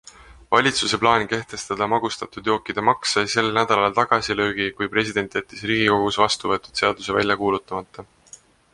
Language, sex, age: Estonian, male, 19-29